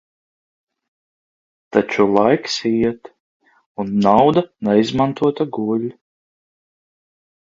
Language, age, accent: Latvian, 40-49, Kurzeme